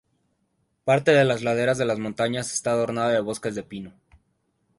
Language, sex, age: Spanish, male, 30-39